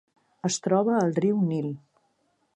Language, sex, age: Catalan, female, 50-59